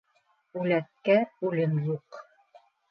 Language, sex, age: Bashkir, female, 40-49